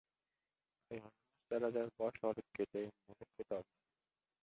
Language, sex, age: Uzbek, male, 19-29